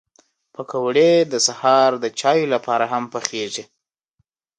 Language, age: Pashto, 19-29